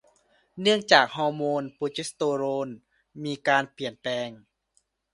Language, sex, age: Thai, male, 19-29